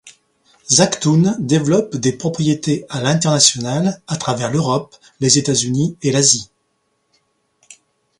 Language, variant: French, Français de métropole